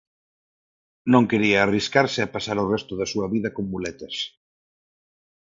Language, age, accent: Galician, 30-39, Normativo (estándar); Neofalante